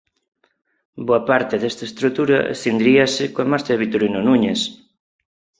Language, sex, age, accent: Galician, male, 30-39, Neofalante